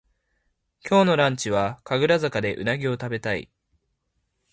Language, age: Japanese, 19-29